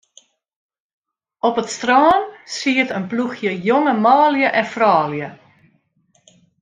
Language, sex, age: Western Frisian, female, 50-59